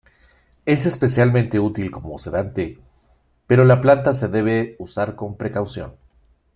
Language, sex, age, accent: Spanish, male, 50-59, México